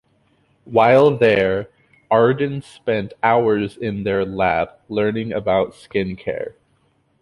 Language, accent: English, United States English